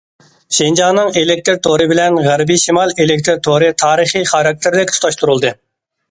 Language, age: Uyghur, 30-39